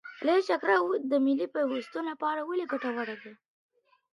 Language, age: Pashto, under 19